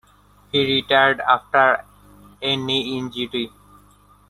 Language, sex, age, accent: English, male, 19-29, India and South Asia (India, Pakistan, Sri Lanka)